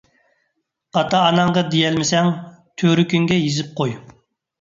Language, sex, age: Uyghur, male, 30-39